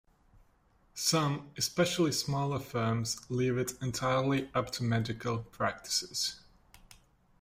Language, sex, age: English, male, 19-29